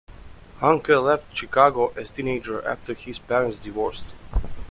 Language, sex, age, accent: English, male, 19-29, United States English